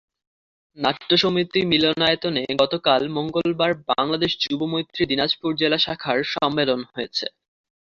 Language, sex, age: Bengali, male, under 19